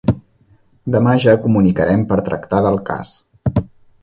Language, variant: Catalan, Central